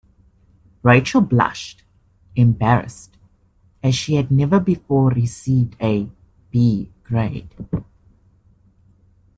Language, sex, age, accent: English, male, 19-29, Southern African (South Africa, Zimbabwe, Namibia)